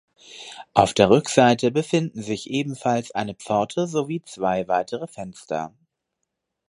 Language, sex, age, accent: German, male, 30-39, Deutschland Deutsch